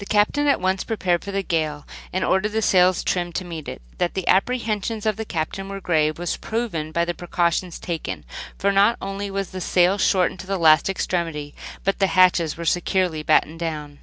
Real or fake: real